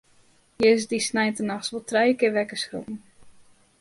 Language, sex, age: Western Frisian, female, 19-29